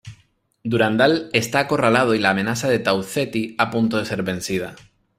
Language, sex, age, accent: Spanish, male, 19-29, España: Islas Canarias